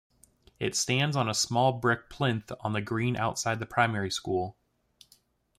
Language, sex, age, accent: English, male, 19-29, United States English